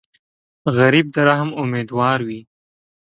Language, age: Pashto, 19-29